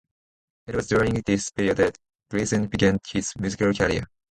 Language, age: English, under 19